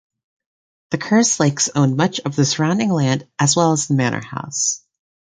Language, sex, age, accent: English, female, under 19, United States English